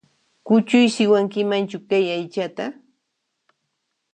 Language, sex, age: Puno Quechua, female, 19-29